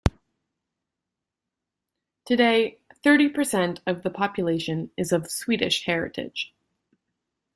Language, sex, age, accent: English, female, 30-39, Canadian English